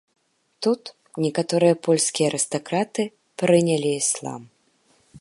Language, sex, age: Belarusian, female, 19-29